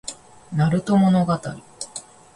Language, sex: Japanese, female